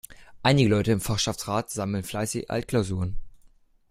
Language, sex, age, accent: German, male, under 19, Deutschland Deutsch